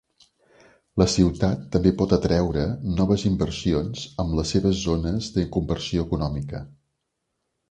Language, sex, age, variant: Catalan, male, 50-59, Central